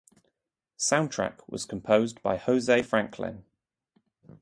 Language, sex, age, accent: English, male, 19-29, England English